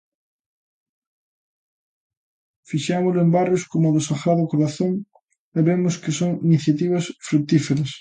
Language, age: Galician, 19-29